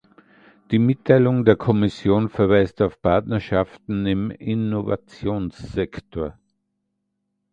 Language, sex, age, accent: German, male, 60-69, Österreichisches Deutsch